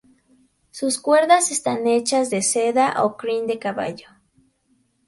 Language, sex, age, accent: Spanish, female, 19-29, México